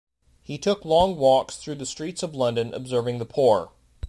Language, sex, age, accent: English, male, 30-39, United States English